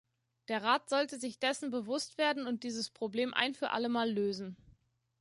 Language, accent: German, Deutschland Deutsch